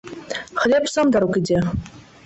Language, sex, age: Belarusian, female, 19-29